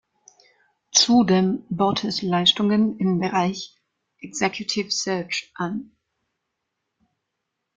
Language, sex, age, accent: German, female, 19-29, Deutschland Deutsch